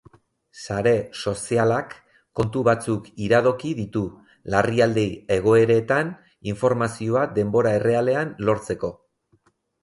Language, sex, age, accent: Basque, male, 40-49, Erdialdekoa edo Nafarra (Gipuzkoa, Nafarroa)